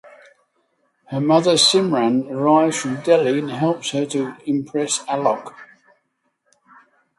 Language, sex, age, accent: English, male, 80-89, England English